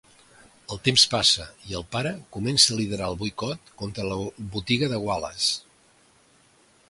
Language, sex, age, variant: Catalan, male, 60-69, Central